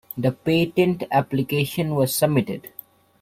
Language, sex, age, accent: English, male, under 19, India and South Asia (India, Pakistan, Sri Lanka)